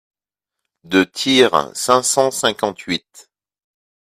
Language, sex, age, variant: French, male, 40-49, Français de métropole